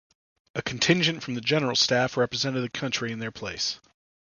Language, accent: English, United States English